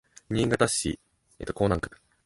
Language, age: Japanese, 19-29